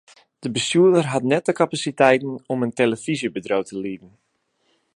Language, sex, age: Western Frisian, male, 19-29